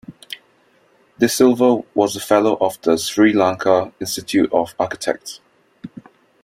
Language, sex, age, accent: English, male, 19-29, Singaporean English